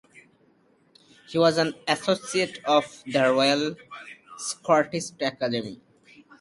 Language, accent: English, United States English